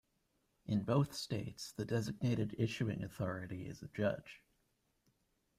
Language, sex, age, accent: English, male, 19-29, United States English